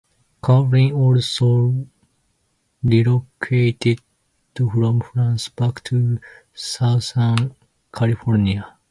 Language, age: English, 19-29